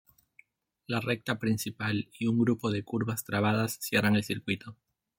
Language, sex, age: Spanish, male, 30-39